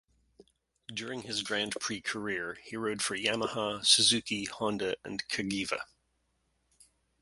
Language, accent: English, Canadian English